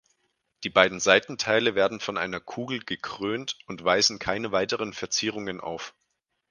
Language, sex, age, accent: German, male, 19-29, Deutschland Deutsch